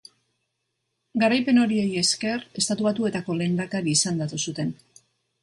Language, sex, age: Basque, female, 60-69